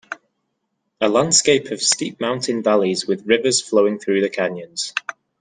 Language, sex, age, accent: English, male, 19-29, England English